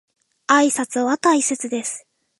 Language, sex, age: Japanese, female, 19-29